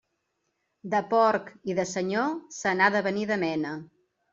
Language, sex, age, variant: Catalan, female, 40-49, Central